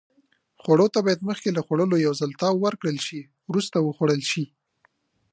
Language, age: Pashto, 19-29